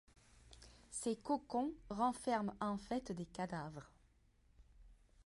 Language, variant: French, Français de métropole